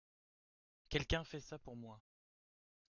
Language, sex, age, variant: French, male, 19-29, Français de métropole